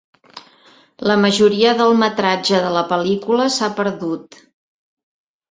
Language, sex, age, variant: Catalan, female, 60-69, Central